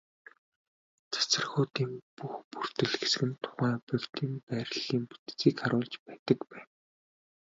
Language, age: Mongolian, 19-29